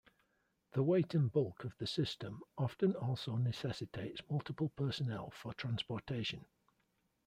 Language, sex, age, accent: English, male, 40-49, England English